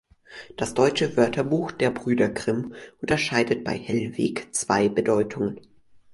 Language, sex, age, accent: German, male, under 19, Deutschland Deutsch